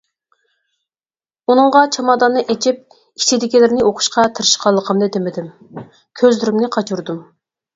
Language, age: Uyghur, 30-39